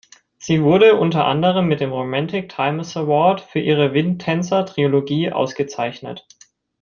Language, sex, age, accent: German, male, 19-29, Deutschland Deutsch